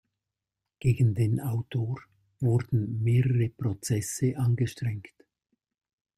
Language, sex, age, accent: German, male, 70-79, Schweizerdeutsch